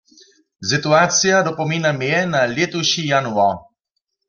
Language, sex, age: Upper Sorbian, male, 40-49